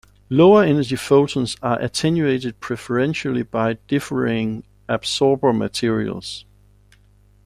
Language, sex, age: English, male, 40-49